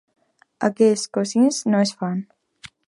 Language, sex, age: Catalan, female, under 19